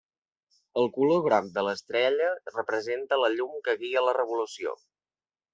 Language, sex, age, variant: Catalan, male, under 19, Central